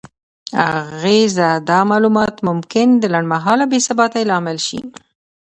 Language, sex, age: Pashto, female, 50-59